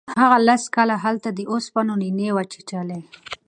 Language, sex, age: Pashto, female, 19-29